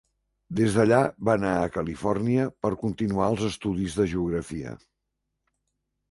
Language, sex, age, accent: Catalan, male, 70-79, balear; central